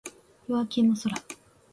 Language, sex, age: Japanese, female, 40-49